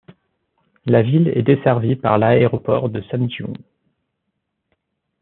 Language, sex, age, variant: French, male, 19-29, Français de métropole